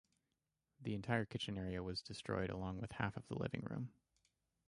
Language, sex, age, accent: English, male, 19-29, United States English